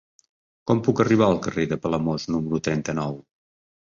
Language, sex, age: Catalan, male, 50-59